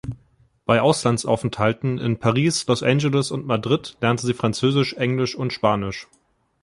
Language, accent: German, Deutschland Deutsch